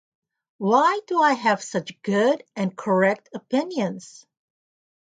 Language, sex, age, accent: English, female, 50-59, United States English